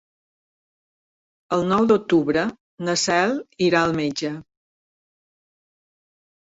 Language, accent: Catalan, mallorquí